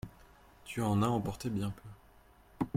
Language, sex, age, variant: French, male, 19-29, Français de métropole